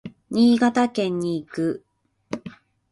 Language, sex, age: Japanese, female, 19-29